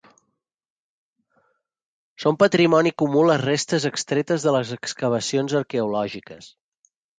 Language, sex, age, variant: Catalan, male, 40-49, Central